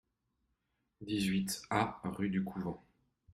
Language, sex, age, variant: French, male, 40-49, Français de métropole